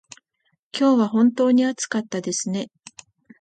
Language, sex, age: Japanese, female, 50-59